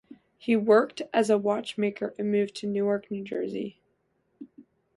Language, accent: English, United States English